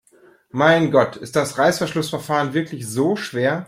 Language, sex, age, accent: German, male, 30-39, Deutschland Deutsch